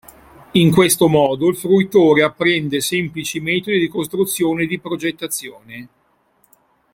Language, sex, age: Italian, male, 60-69